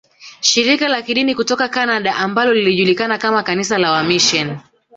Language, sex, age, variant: Swahili, female, 19-29, Kiswahili Sanifu (EA)